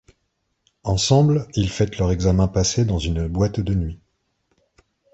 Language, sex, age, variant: French, male, 50-59, Français de métropole